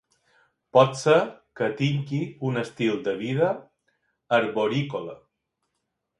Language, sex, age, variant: Catalan, male, 40-49, Balear